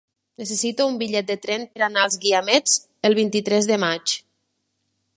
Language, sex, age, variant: Catalan, female, 30-39, Nord-Occidental